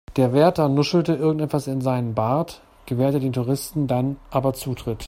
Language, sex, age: German, male, 40-49